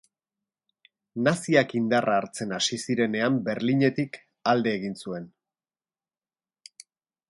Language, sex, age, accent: Basque, male, 50-59, Erdialdekoa edo Nafarra (Gipuzkoa, Nafarroa)